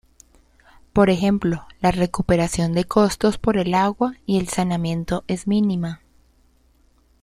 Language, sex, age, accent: Spanish, female, 19-29, Andino-Pacífico: Colombia, Perú, Ecuador, oeste de Bolivia y Venezuela andina